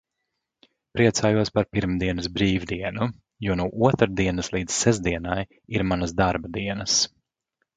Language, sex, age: Latvian, male, 40-49